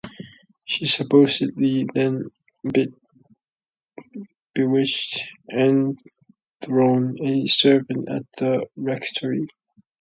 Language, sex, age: English, male, under 19